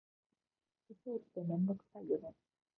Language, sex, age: Japanese, female, 19-29